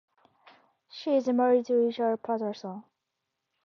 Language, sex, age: English, female, 19-29